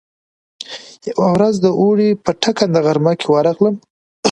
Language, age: Pashto, 19-29